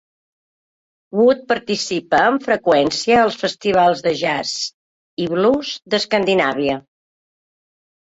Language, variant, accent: Catalan, Central, Empordanès